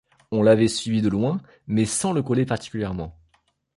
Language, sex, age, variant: French, male, 19-29, Français de métropole